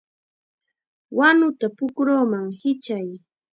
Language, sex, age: Chiquián Ancash Quechua, female, 19-29